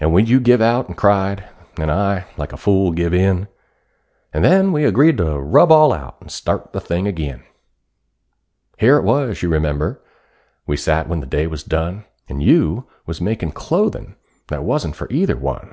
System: none